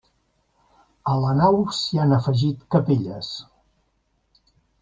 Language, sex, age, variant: Catalan, male, 70-79, Central